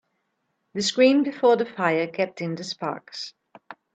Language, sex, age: English, female, 40-49